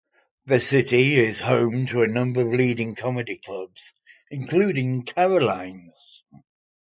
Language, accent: English, England English